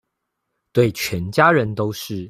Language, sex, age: Chinese, male, 19-29